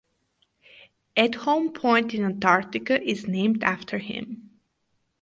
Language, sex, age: English, female, 19-29